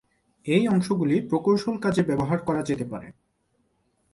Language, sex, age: Bengali, male, 19-29